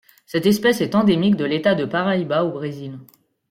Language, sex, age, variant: French, female, 30-39, Français de métropole